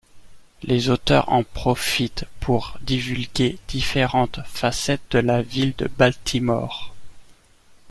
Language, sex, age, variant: French, male, 19-29, Français de métropole